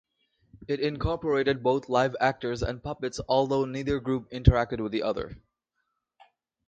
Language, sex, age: English, male, 19-29